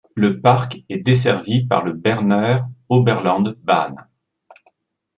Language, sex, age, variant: French, male, 60-69, Français de métropole